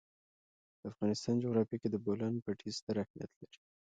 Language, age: Pashto, 19-29